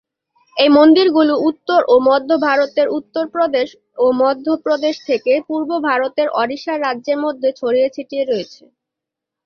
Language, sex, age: Bengali, female, 19-29